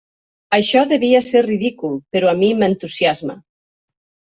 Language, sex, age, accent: Catalan, female, 50-59, valencià